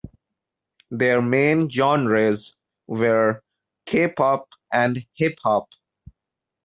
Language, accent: English, India and South Asia (India, Pakistan, Sri Lanka)